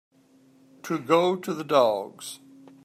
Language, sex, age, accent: English, male, 60-69, United States English